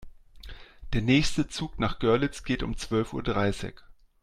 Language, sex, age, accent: German, male, 40-49, Deutschland Deutsch